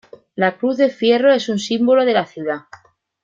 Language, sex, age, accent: Spanish, female, 40-49, España: Sur peninsular (Andalucia, Extremadura, Murcia)